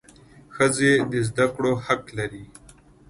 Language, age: Pashto, 19-29